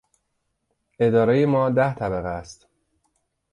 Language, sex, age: Persian, male, 40-49